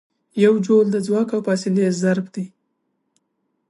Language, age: Pashto, 19-29